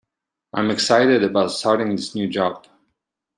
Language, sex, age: English, male, 19-29